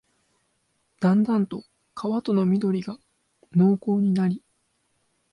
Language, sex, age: Japanese, male, 19-29